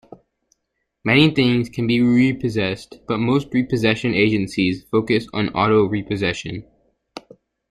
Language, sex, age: English, male, under 19